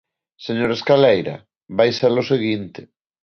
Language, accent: Galician, Neofalante